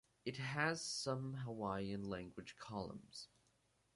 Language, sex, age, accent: English, male, under 19, United States English